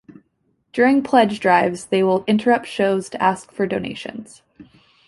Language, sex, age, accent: English, female, 19-29, Canadian English